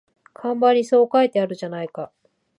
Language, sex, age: Japanese, female, 40-49